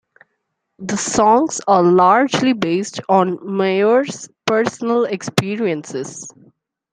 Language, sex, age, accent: English, female, 19-29, India and South Asia (India, Pakistan, Sri Lanka)